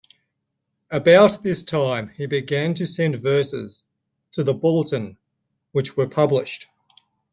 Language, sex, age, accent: English, male, 40-49, Australian English